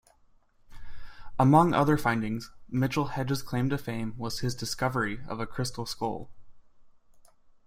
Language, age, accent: English, 19-29, United States English